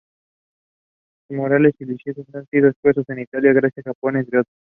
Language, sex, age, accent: Spanish, male, 19-29, México